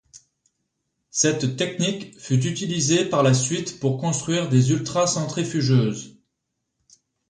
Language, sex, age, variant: French, male, 30-39, Français de métropole